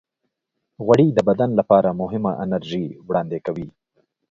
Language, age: Pashto, 50-59